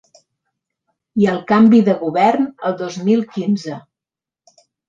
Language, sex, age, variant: Catalan, female, 50-59, Central